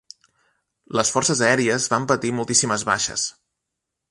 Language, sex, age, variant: Catalan, male, 30-39, Nord-Occidental